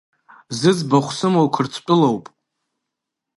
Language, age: Abkhazian, under 19